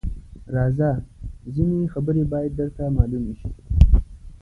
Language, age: Pashto, 30-39